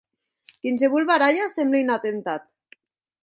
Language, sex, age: Occitan, female, 30-39